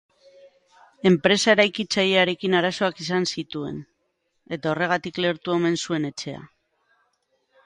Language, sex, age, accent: Basque, female, 40-49, Mendebalekoa (Araba, Bizkaia, Gipuzkoako mendebaleko herri batzuk)